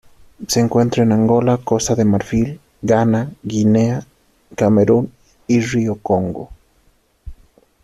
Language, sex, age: Spanish, male, 19-29